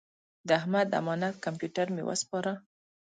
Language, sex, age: Pashto, female, 19-29